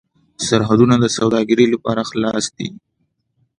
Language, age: Pashto, 19-29